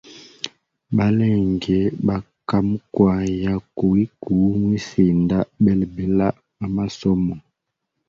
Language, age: Hemba, 19-29